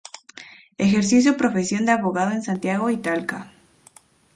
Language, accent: Spanish, México